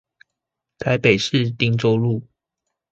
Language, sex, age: Chinese, male, 19-29